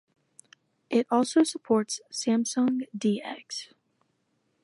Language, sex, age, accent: English, female, under 19, United States English